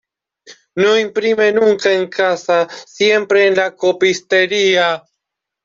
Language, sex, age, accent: Spanish, male, 19-29, Rioplatense: Argentina, Uruguay, este de Bolivia, Paraguay